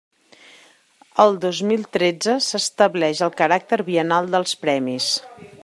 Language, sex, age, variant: Catalan, female, 40-49, Central